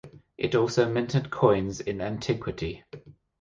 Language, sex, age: English, male, 50-59